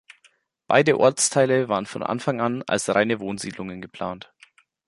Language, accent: German, Deutschland Deutsch